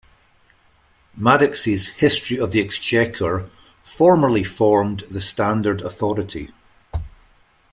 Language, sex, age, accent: English, male, 50-59, Scottish English